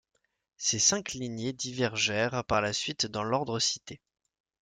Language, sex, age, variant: French, male, 19-29, Français de métropole